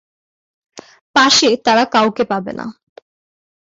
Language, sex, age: Bengali, female, under 19